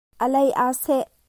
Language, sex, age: Hakha Chin, female, 19-29